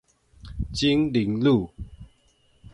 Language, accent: Chinese, 出生地：高雄市